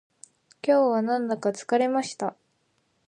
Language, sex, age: Japanese, female, 19-29